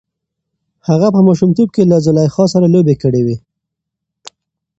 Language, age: Pashto, 19-29